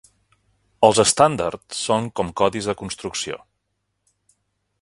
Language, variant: Catalan, Central